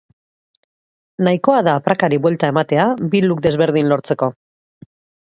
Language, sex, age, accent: Basque, female, 40-49, Mendebalekoa (Araba, Bizkaia, Gipuzkoako mendebaleko herri batzuk)